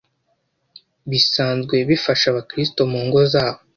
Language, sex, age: Kinyarwanda, male, under 19